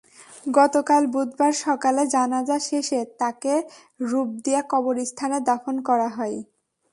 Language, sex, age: Bengali, female, 19-29